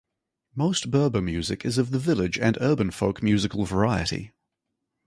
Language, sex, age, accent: English, male, 30-39, New Zealand English